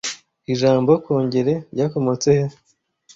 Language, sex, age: Kinyarwanda, male, 19-29